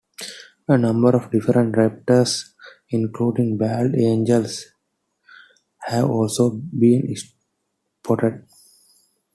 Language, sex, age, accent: English, male, 19-29, India and South Asia (India, Pakistan, Sri Lanka)